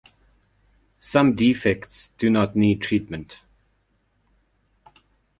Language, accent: English, Southern African (South Africa, Zimbabwe, Namibia)